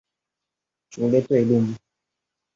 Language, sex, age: Bengali, male, 19-29